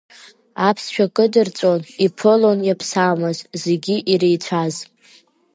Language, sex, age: Abkhazian, female, under 19